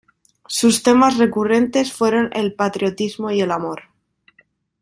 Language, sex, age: Spanish, female, 19-29